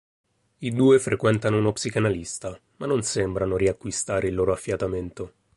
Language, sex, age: Italian, male, 30-39